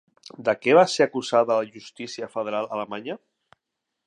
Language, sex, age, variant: Catalan, male, 40-49, Central